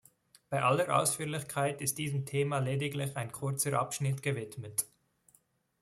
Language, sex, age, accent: German, male, 19-29, Schweizerdeutsch